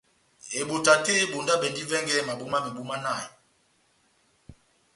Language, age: Batanga, 50-59